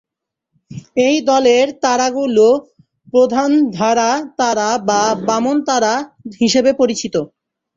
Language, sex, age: Bengali, male, 19-29